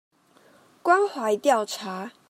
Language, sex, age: Chinese, female, 19-29